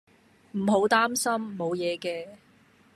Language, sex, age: Cantonese, female, 19-29